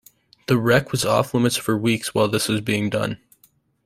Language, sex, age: English, male, under 19